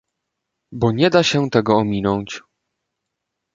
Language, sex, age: Polish, male, 19-29